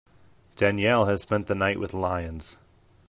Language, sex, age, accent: English, male, 30-39, United States English